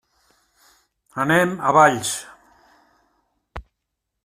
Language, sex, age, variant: Catalan, male, 70-79, Central